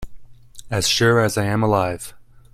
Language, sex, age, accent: English, male, 19-29, United States English